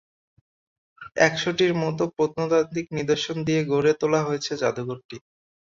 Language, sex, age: Bengali, male, 19-29